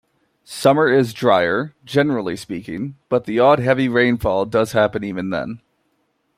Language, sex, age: English, male, 19-29